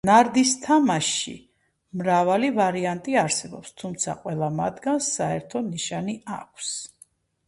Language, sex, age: Georgian, female, 60-69